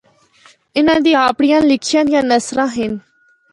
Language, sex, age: Northern Hindko, female, 19-29